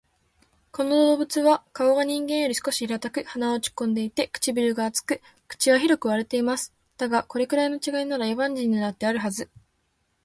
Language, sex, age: Japanese, female, 19-29